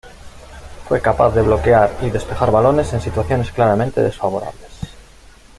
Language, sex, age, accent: Spanish, male, 30-39, España: Norte peninsular (Asturias, Castilla y León, Cantabria, País Vasco, Navarra, Aragón, La Rioja, Guadalajara, Cuenca)